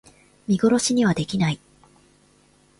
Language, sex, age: Japanese, female, 19-29